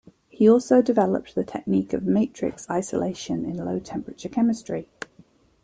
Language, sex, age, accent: English, female, 40-49, England English